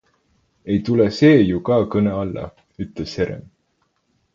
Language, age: Estonian, 19-29